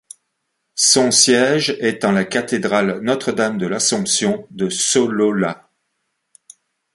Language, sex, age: French, male, 60-69